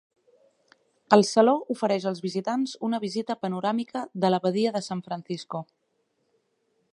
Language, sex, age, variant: Catalan, female, 30-39, Central